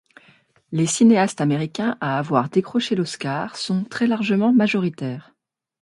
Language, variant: French, Français de métropole